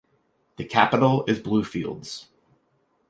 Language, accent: English, United States English